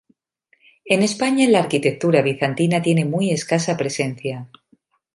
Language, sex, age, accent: Spanish, female, 40-49, España: Norte peninsular (Asturias, Castilla y León, Cantabria, País Vasco, Navarra, Aragón, La Rioja, Guadalajara, Cuenca)